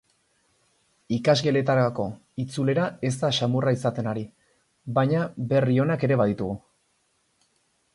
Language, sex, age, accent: Basque, male, 19-29, Erdialdekoa edo Nafarra (Gipuzkoa, Nafarroa)